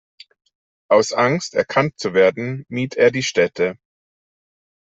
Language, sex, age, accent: German, male, 30-39, Deutschland Deutsch